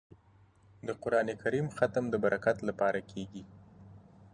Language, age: Pashto, 30-39